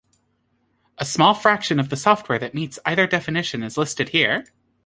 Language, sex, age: English, female, 30-39